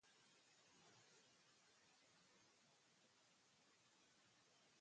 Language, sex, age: Spanish, male, under 19